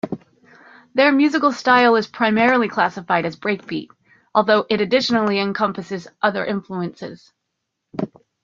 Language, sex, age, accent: English, female, 40-49, United States English